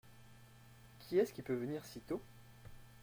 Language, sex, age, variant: French, male, 19-29, Français de métropole